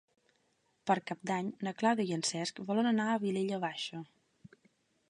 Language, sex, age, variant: Catalan, female, 19-29, Central